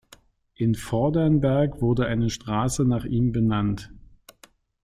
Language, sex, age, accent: German, male, 50-59, Deutschland Deutsch